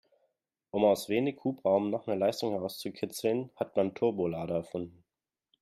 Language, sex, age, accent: German, male, 19-29, Deutschland Deutsch